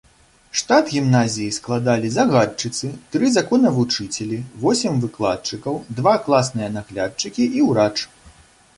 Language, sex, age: Belarusian, male, 30-39